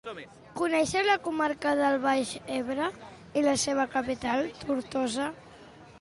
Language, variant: Catalan, Septentrional